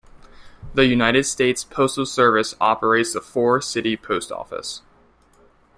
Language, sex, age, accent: English, male, 19-29, United States English